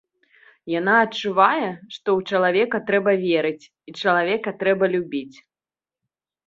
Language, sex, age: Belarusian, female, 30-39